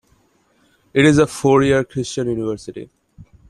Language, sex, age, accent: English, male, 19-29, India and South Asia (India, Pakistan, Sri Lanka)